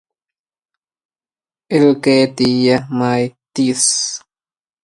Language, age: Arabic, 19-29